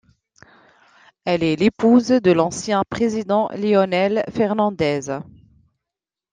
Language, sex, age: French, female, 40-49